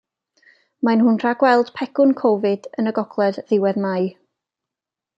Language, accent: Welsh, Y Deyrnas Unedig Cymraeg